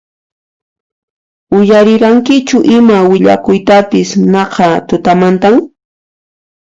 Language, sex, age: Puno Quechua, female, 19-29